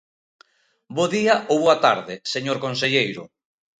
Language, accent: Galician, Oriental (común en zona oriental)